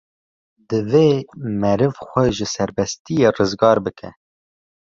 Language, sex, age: Kurdish, male, 19-29